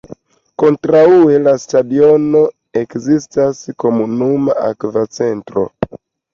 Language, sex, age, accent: Esperanto, male, 30-39, Internacia